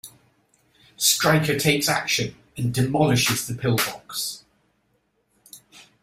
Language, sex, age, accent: English, male, 50-59, England English